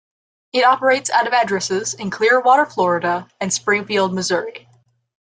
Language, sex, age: English, female, under 19